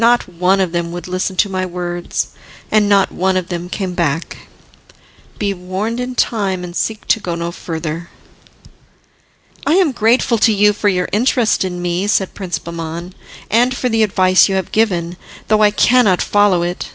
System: none